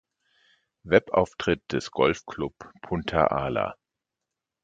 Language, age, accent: German, 50-59, Deutschland Deutsch